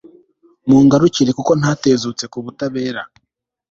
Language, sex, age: Kinyarwanda, male, 19-29